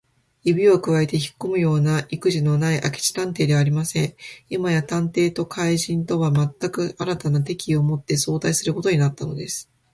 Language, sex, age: Japanese, female, 40-49